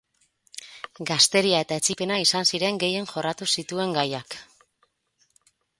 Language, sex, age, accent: Basque, female, 30-39, Mendebalekoa (Araba, Bizkaia, Gipuzkoako mendebaleko herri batzuk)